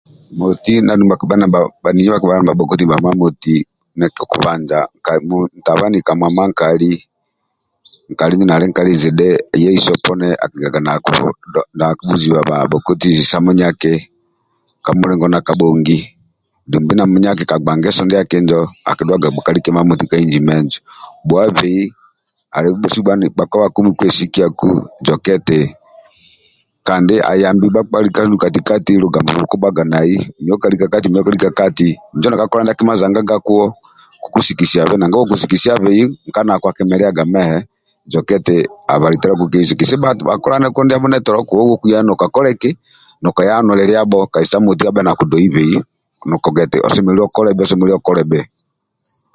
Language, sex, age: Amba (Uganda), male, 50-59